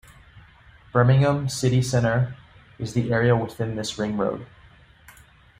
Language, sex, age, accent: English, male, 19-29, United States English